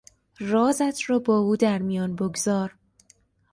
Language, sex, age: Persian, female, under 19